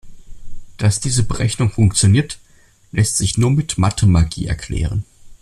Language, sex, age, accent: German, male, 19-29, Deutschland Deutsch